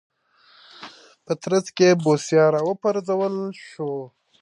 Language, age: Pashto, 19-29